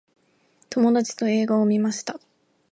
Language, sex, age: Japanese, female, 19-29